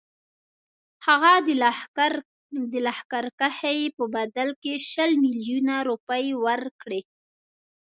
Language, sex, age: Pashto, female, 30-39